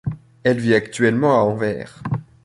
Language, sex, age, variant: French, male, 19-29, Français de métropole